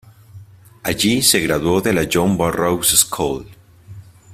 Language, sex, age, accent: Spanish, male, 19-29, Andino-Pacífico: Colombia, Perú, Ecuador, oeste de Bolivia y Venezuela andina